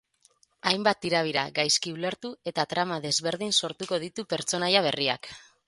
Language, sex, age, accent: Basque, female, 30-39, Mendebalekoa (Araba, Bizkaia, Gipuzkoako mendebaleko herri batzuk)